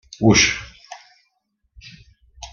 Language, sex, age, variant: Catalan, male, 70-79, Central